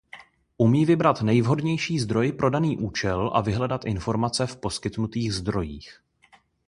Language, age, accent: Czech, 19-29, pražský